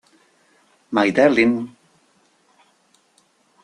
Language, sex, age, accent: Spanish, male, 60-69, España: Centro-Sur peninsular (Madrid, Toledo, Castilla-La Mancha)